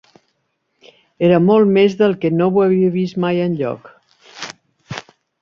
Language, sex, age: Catalan, female, 60-69